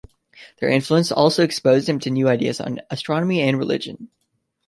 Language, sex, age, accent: English, male, under 19, United States English